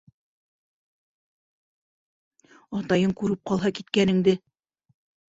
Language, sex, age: Bashkir, female, 60-69